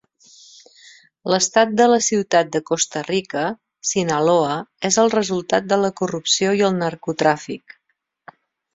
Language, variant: Catalan, Central